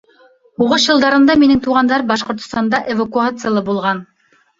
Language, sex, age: Bashkir, female, 30-39